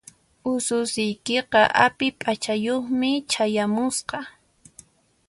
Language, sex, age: Puno Quechua, female, 19-29